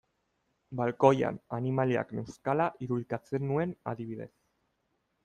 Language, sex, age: Basque, male, 30-39